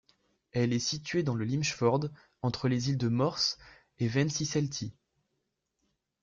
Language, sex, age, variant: French, male, under 19, Français de métropole